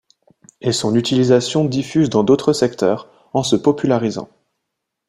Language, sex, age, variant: French, male, 19-29, Français de métropole